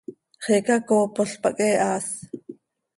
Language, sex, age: Seri, female, 40-49